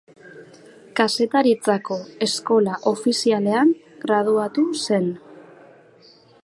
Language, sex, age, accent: Basque, female, 19-29, Mendebalekoa (Araba, Bizkaia, Gipuzkoako mendebaleko herri batzuk)